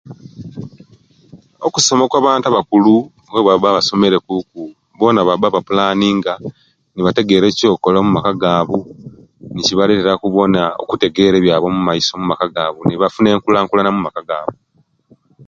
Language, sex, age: Kenyi, male, 50-59